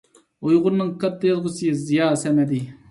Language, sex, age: Uyghur, male, 30-39